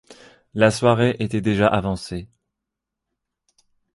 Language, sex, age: French, male, 30-39